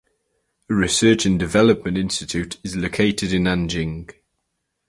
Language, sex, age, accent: English, male, under 19, England English